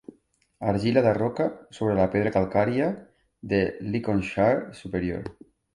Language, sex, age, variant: Catalan, male, 40-49, Central